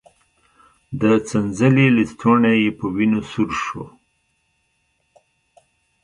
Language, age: Pashto, 60-69